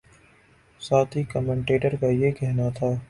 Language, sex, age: Urdu, male, 19-29